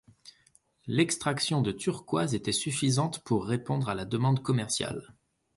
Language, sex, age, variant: French, male, 30-39, Français de métropole